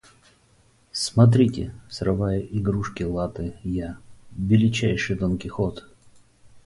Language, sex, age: Russian, male, 40-49